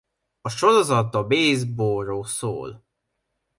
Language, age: Hungarian, 19-29